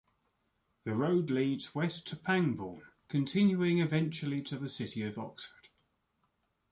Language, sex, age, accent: English, male, 30-39, England English